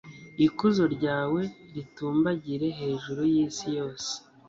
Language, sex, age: Kinyarwanda, male, 30-39